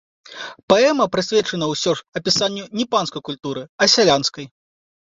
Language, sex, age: Belarusian, male, 30-39